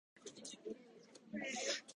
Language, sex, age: Japanese, female, 19-29